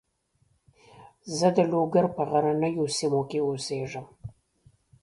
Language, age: Pashto, 40-49